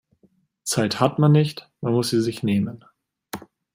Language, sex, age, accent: German, male, 19-29, Deutschland Deutsch